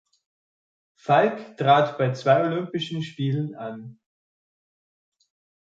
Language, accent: German, Österreichisches Deutsch